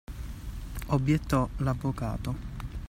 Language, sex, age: Italian, male, 19-29